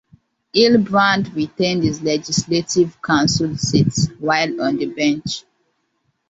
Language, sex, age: English, female, 19-29